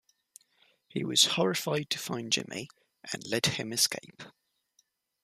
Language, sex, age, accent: English, male, 19-29, England English